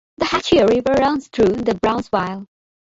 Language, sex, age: English, female, 30-39